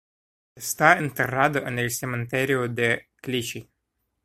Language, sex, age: Spanish, male, 19-29